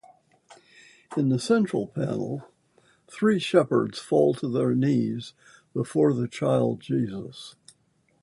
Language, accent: English, United States English